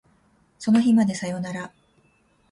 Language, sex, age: Japanese, female, 40-49